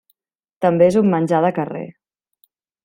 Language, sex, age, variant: Catalan, female, 40-49, Central